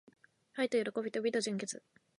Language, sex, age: Japanese, female, under 19